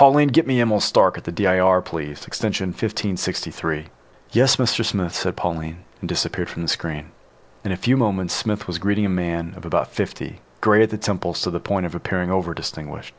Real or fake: real